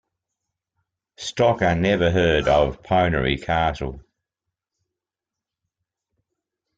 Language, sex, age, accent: English, male, 60-69, Australian English